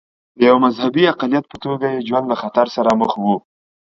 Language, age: Pashto, 30-39